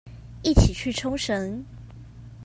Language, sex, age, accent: Chinese, female, 19-29, 出生地：臺北市